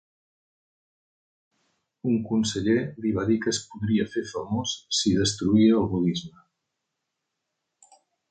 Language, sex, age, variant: Catalan, male, 50-59, Septentrional